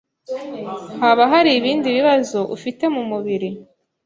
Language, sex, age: Kinyarwanda, female, 19-29